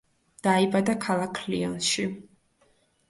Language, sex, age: Georgian, female, under 19